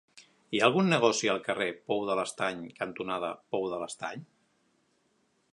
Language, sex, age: Catalan, male, 50-59